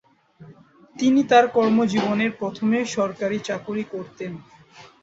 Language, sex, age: Bengali, male, 19-29